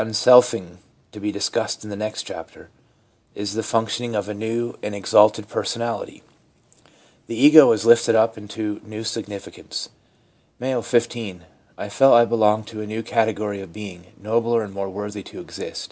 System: none